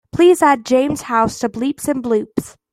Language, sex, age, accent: English, female, under 19, United States English